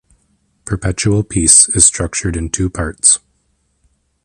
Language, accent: English, United States English